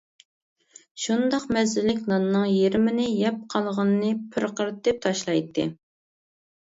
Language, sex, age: Uyghur, female, 19-29